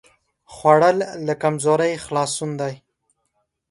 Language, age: Pashto, under 19